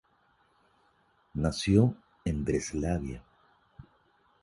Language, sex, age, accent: Spanish, male, 50-59, Andino-Pacífico: Colombia, Perú, Ecuador, oeste de Bolivia y Venezuela andina